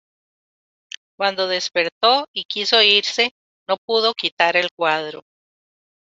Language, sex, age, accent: Spanish, female, 50-59, América central